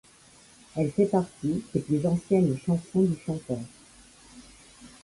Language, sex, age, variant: French, female, 50-59, Français de métropole